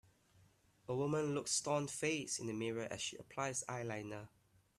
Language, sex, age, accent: English, male, 19-29, Malaysian English